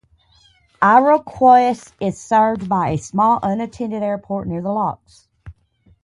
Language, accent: English, United States English